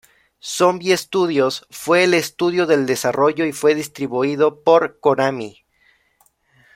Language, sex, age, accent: Spanish, male, 19-29, México